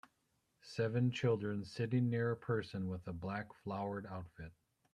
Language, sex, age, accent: English, male, 40-49, United States English